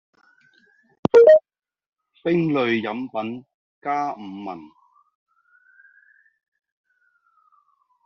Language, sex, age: Cantonese, male, 40-49